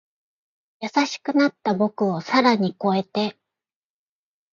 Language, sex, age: Japanese, female, 50-59